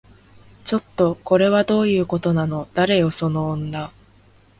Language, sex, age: Japanese, female, 19-29